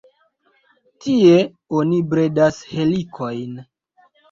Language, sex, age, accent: Esperanto, male, 19-29, Internacia